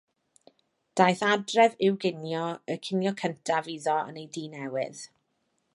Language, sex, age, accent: Welsh, female, 30-39, Y Deyrnas Unedig Cymraeg